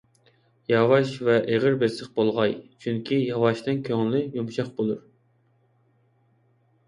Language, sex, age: Uyghur, male, 19-29